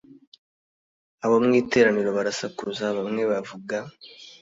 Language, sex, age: Kinyarwanda, male, 19-29